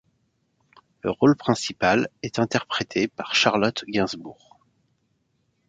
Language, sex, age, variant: French, male, 30-39, Français de métropole